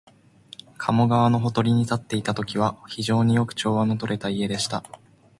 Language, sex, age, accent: Japanese, male, 19-29, 標準語